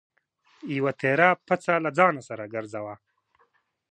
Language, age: Pashto, 19-29